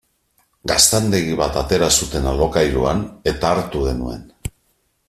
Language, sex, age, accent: Basque, male, 50-59, Mendebalekoa (Araba, Bizkaia, Gipuzkoako mendebaleko herri batzuk)